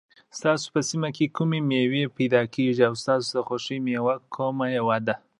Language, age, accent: Pashto, 19-29, کندهاری لهجه